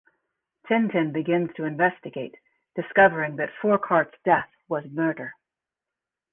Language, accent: English, United States English